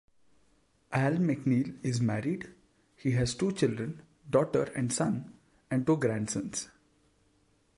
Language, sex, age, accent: English, male, 19-29, India and South Asia (India, Pakistan, Sri Lanka)